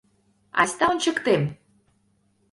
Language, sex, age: Mari, female, 30-39